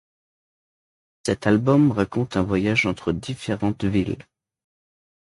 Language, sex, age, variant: French, male, under 19, Français de métropole